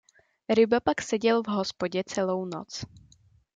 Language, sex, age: Czech, female, under 19